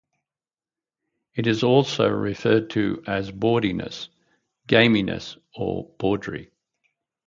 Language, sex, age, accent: English, male, 60-69, Australian English